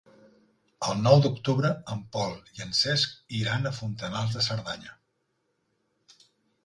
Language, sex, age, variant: Catalan, male, 40-49, Central